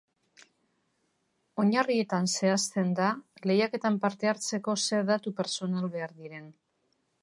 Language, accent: Basque, Mendebalekoa (Araba, Bizkaia, Gipuzkoako mendebaleko herri batzuk)